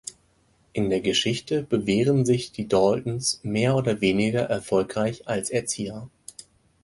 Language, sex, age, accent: German, male, 19-29, Deutschland Deutsch